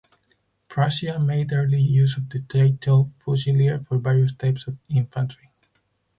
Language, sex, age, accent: English, male, 19-29, United States English; England English